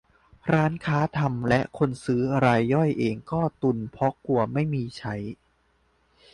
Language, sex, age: Thai, male, 19-29